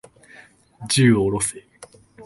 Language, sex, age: Japanese, male, 19-29